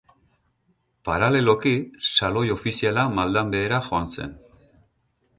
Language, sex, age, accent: Basque, male, 40-49, Mendebalekoa (Araba, Bizkaia, Gipuzkoako mendebaleko herri batzuk)